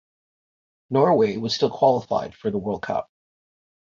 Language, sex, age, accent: English, male, 40-49, Canadian English